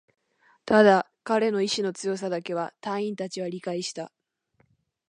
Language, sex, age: Japanese, female, 19-29